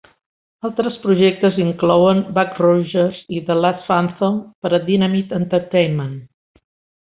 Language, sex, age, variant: Catalan, female, 60-69, Central